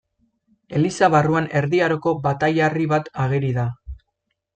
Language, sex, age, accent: Basque, male, 19-29, Mendebalekoa (Araba, Bizkaia, Gipuzkoako mendebaleko herri batzuk)